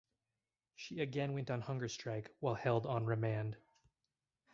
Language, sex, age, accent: English, male, 30-39, United States English